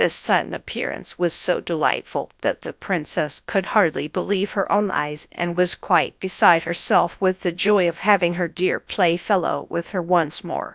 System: TTS, GradTTS